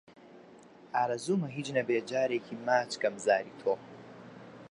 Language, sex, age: Central Kurdish, male, under 19